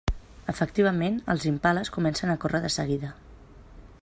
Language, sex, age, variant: Catalan, female, 40-49, Central